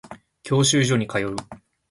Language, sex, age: Japanese, male, 19-29